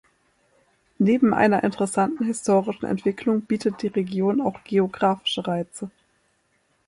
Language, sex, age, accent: German, female, 19-29, Deutschland Deutsch